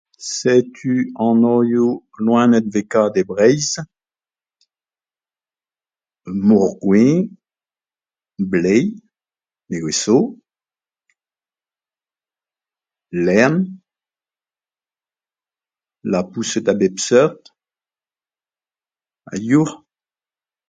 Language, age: Breton, 60-69